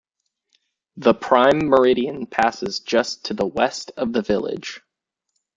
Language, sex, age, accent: English, male, 19-29, United States English